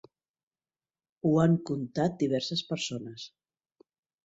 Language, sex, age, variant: Catalan, female, 40-49, Central